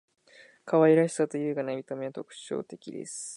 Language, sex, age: Japanese, male, 19-29